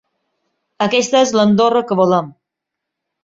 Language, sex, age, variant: Catalan, female, 30-39, Balear